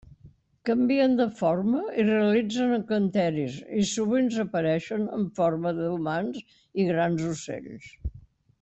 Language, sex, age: Catalan, female, 90+